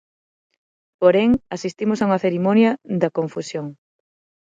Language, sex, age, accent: Galician, female, 30-39, Normativo (estándar); Neofalante